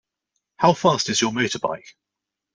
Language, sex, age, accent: English, male, 40-49, England English